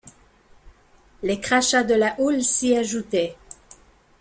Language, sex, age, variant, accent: French, female, 40-49, Français d'Amérique du Nord, Français du Canada